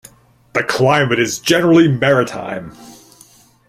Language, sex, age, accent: English, male, 40-49, Canadian English